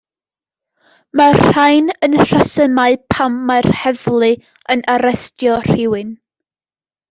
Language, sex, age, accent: Welsh, female, under 19, Y Deyrnas Unedig Cymraeg